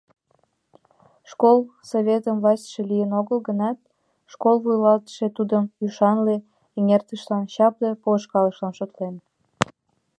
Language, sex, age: Mari, female, under 19